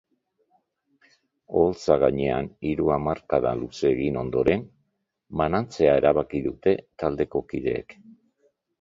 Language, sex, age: Basque, male, 60-69